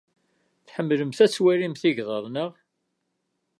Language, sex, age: Kabyle, male, 50-59